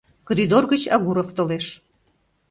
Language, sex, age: Mari, female, 50-59